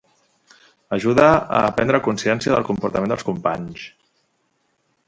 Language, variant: Catalan, Central